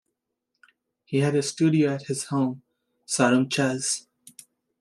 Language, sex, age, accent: English, male, 19-29, United States English